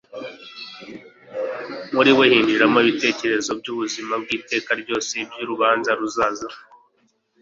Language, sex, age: Kinyarwanda, male, 19-29